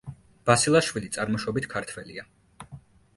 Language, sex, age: Georgian, male, 19-29